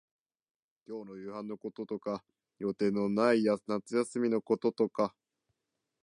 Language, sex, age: Japanese, male, 19-29